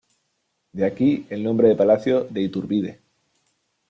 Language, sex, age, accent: Spanish, male, 19-29, España: Sur peninsular (Andalucia, Extremadura, Murcia)